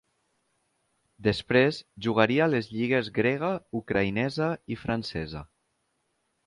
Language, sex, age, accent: Catalan, male, 19-29, valencià; valencià meridional